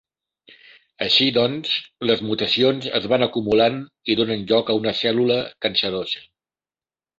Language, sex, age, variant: Catalan, male, 60-69, Central